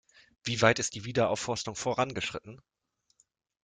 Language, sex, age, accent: German, male, 30-39, Deutschland Deutsch